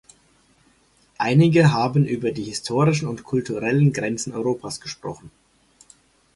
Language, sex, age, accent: German, male, 40-49, Deutschland Deutsch